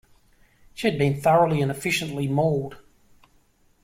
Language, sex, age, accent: English, male, 50-59, Australian English